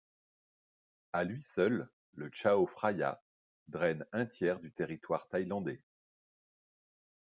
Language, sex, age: French, male, 40-49